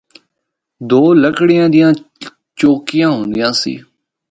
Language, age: Northern Hindko, 19-29